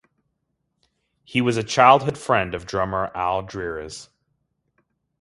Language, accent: English, United States English